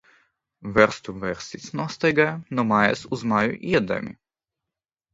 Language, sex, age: Latvian, male, 19-29